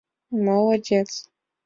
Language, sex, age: Mari, female, under 19